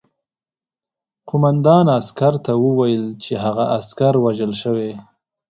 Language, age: Pashto, 19-29